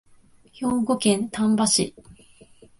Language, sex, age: Japanese, female, 19-29